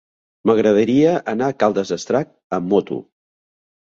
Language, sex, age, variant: Catalan, male, 50-59, Central